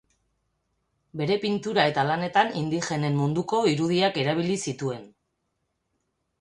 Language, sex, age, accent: Basque, female, 40-49, Erdialdekoa edo Nafarra (Gipuzkoa, Nafarroa)